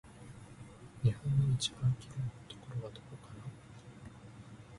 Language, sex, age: Japanese, male, 19-29